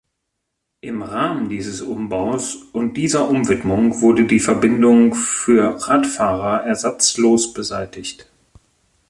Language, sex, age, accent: German, male, 30-39, Deutschland Deutsch